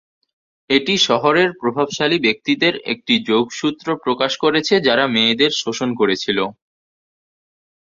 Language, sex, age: Bengali, male, under 19